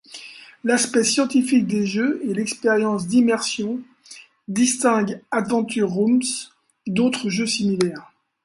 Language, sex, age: French, male, 60-69